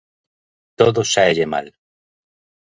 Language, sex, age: Galician, male, 40-49